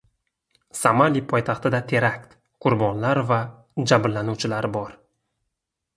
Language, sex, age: Uzbek, male, 19-29